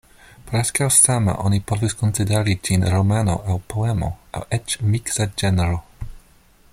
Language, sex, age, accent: Esperanto, male, 30-39, Internacia